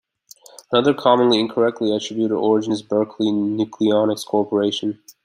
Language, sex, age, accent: English, male, 19-29, United States English